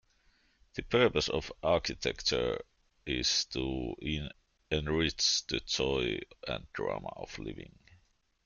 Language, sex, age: English, male, 40-49